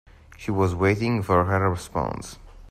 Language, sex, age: English, male, under 19